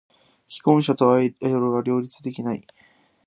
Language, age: Japanese, 19-29